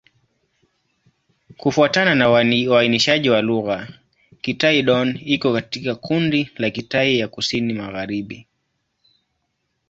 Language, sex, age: Swahili, male, 19-29